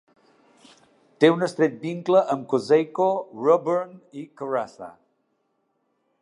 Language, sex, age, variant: Catalan, male, 60-69, Central